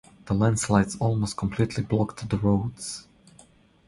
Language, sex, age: English, male, 30-39